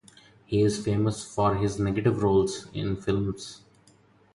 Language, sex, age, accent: English, male, 30-39, India and South Asia (India, Pakistan, Sri Lanka)